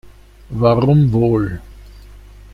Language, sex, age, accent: German, male, 60-69, Österreichisches Deutsch